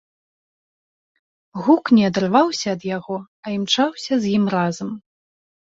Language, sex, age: Belarusian, female, 30-39